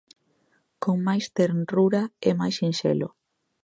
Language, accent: Galician, Normativo (estándar)